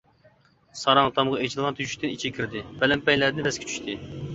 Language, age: Uyghur, 30-39